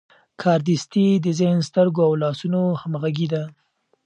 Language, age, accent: Pashto, 19-29, پکتیا ولایت، احمدزی